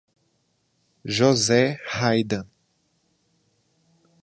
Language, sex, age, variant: Portuguese, male, 30-39, Portuguese (Brasil)